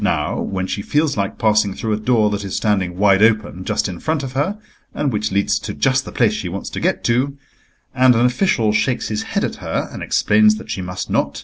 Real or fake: real